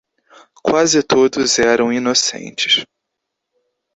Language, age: Portuguese, 19-29